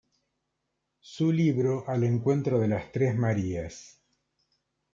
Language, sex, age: Spanish, male, 60-69